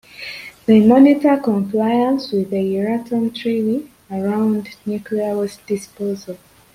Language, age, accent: English, 19-29, United States English